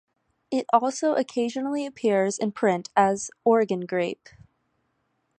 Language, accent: English, United States English